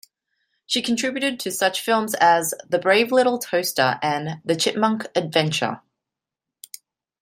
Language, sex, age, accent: English, female, 30-39, Australian English